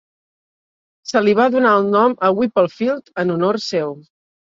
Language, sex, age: Catalan, male, 40-49